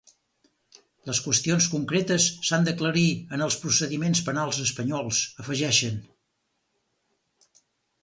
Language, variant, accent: Catalan, Central, central; Empordanès